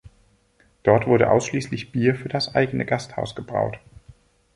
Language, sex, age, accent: German, male, 30-39, Deutschland Deutsch